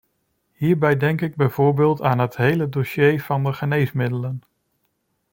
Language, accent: Dutch, Nederlands Nederlands